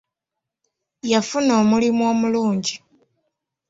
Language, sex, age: Ganda, female, 19-29